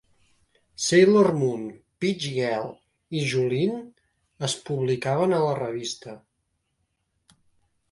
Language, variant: Catalan, Septentrional